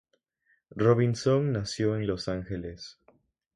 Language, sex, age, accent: Spanish, male, under 19, Andino-Pacífico: Colombia, Perú, Ecuador, oeste de Bolivia y Venezuela andina